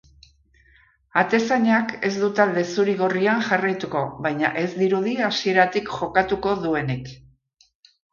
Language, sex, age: Basque, female, 60-69